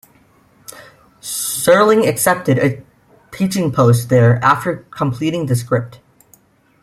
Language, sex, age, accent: English, male, under 19, United States English